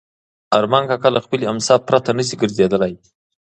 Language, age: Pashto, 40-49